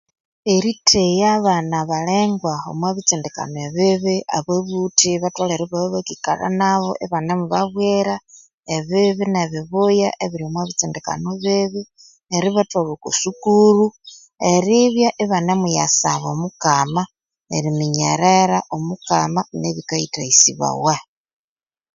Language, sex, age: Konzo, female, 40-49